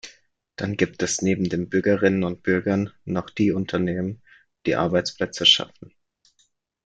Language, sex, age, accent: German, male, 19-29, Deutschland Deutsch